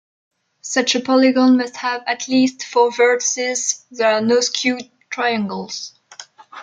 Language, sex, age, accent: English, female, 19-29, United States English